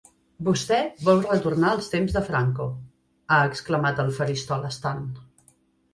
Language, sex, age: Catalan, female, 30-39